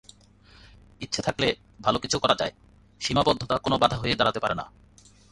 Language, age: Bengali, 30-39